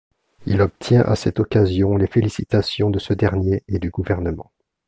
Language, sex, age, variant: French, male, 40-49, Français de métropole